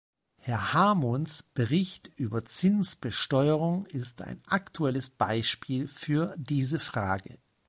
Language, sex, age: German, male, 40-49